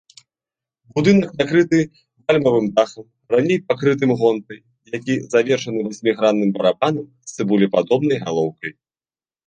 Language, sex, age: Belarusian, male, 30-39